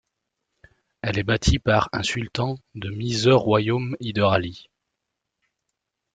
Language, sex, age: French, male, 30-39